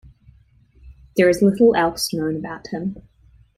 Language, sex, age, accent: English, female, 19-29, New Zealand English